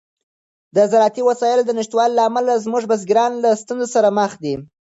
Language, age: Pashto, under 19